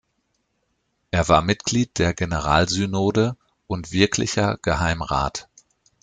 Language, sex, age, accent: German, male, 40-49, Deutschland Deutsch